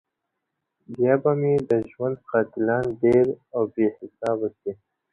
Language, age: Pashto, 19-29